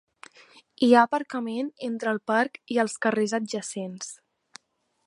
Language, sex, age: Catalan, female, under 19